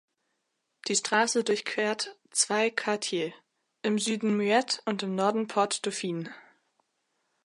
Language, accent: German, Deutschland Deutsch